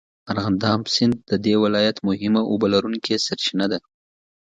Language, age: Pashto, 19-29